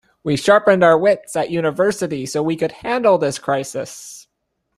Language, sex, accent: English, male, United States English